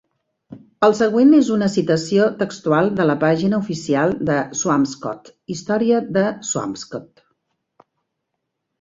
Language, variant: Catalan, Central